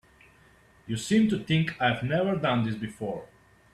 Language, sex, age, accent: English, male, 30-39, United States English